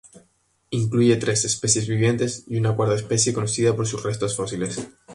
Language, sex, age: Spanish, male, 19-29